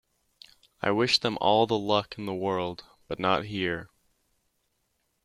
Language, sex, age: English, male, under 19